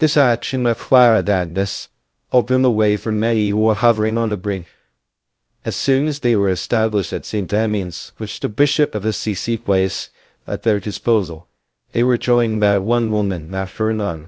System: TTS, VITS